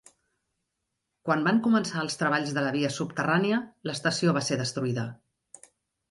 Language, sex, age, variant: Catalan, female, 50-59, Central